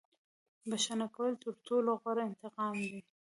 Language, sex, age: Pashto, female, 19-29